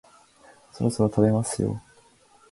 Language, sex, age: Japanese, male, under 19